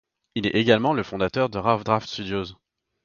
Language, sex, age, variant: French, male, 19-29, Français de métropole